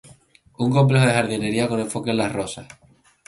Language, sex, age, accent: Spanish, male, 19-29, España: Islas Canarias